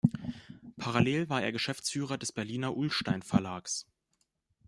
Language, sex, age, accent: German, male, 19-29, Deutschland Deutsch